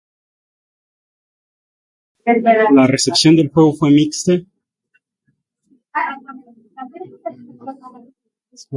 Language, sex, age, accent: Spanish, male, 19-29, México